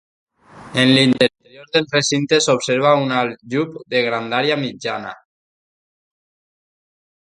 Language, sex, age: Catalan, male, 19-29